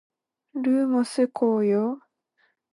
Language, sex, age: Japanese, female, 19-29